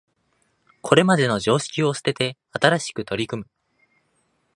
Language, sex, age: Japanese, male, 19-29